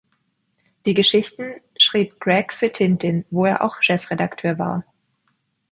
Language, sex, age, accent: German, female, 19-29, Deutschland Deutsch